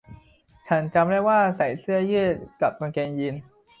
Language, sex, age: Thai, male, 19-29